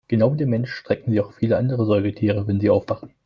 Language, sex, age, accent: German, male, 19-29, Deutschland Deutsch